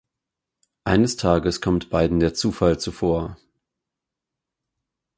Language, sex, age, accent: German, male, 30-39, Deutschland Deutsch